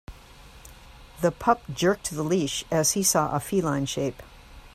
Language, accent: English, United States English